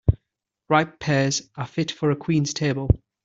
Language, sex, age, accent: English, male, 30-39, England English